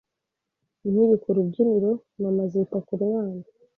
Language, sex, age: Kinyarwanda, female, 30-39